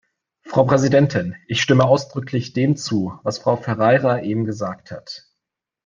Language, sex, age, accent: German, male, 19-29, Deutschland Deutsch